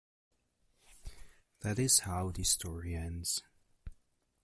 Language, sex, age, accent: English, male, 19-29, United States English